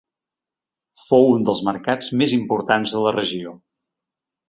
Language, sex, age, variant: Catalan, male, 60-69, Central